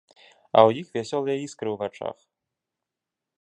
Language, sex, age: Belarusian, male, 19-29